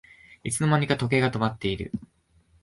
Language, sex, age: Japanese, male, 19-29